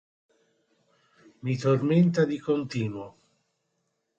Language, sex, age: Italian, male, 30-39